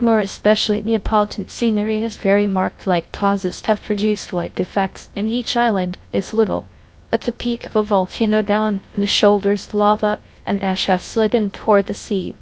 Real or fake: fake